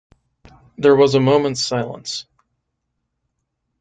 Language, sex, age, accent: English, male, 19-29, United States English